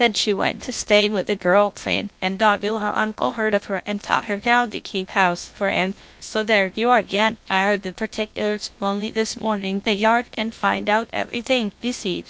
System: TTS, GlowTTS